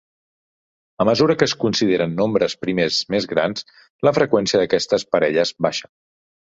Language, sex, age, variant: Catalan, male, 30-39, Central